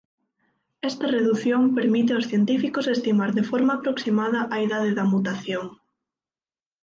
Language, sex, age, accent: Galician, female, 19-29, Oriental (común en zona oriental); Neofalante